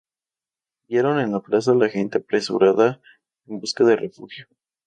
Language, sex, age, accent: Spanish, male, 19-29, México